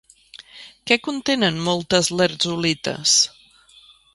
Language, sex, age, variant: Catalan, female, 40-49, Central